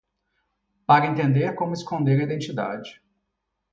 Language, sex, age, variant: Portuguese, male, 30-39, Portuguese (Brasil)